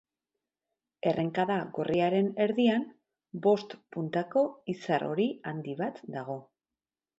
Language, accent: Basque, Mendebalekoa (Araba, Bizkaia, Gipuzkoako mendebaleko herri batzuk)